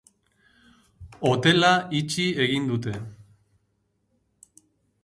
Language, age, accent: Basque, 40-49, Erdialdekoa edo Nafarra (Gipuzkoa, Nafarroa)